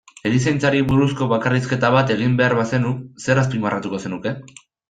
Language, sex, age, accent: Basque, male, 19-29, Erdialdekoa edo Nafarra (Gipuzkoa, Nafarroa)